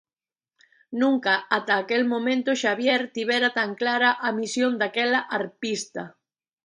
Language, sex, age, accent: Galician, female, 40-49, Atlántico (seseo e gheada)